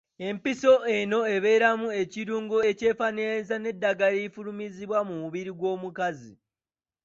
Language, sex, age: Ganda, male, 19-29